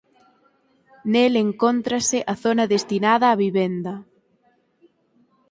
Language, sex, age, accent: Galician, female, 19-29, Atlántico (seseo e gheada)